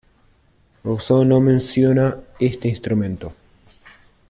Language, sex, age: Spanish, male, 30-39